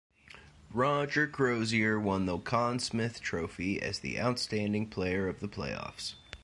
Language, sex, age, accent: English, male, 30-39, United States English